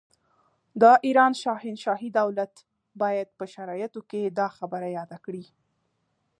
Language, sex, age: Pashto, female, 19-29